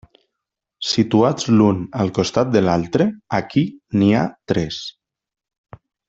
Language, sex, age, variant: Catalan, male, 30-39, Nord-Occidental